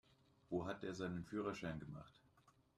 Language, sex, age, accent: German, male, 60-69, Deutschland Deutsch